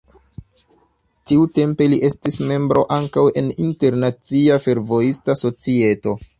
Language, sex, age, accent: Esperanto, male, 19-29, Internacia